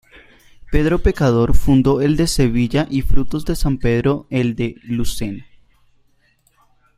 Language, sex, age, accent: Spanish, male, under 19, Andino-Pacífico: Colombia, Perú, Ecuador, oeste de Bolivia y Venezuela andina